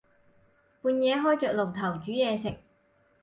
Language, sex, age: Cantonese, female, 30-39